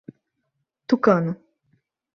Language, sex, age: Portuguese, female, 19-29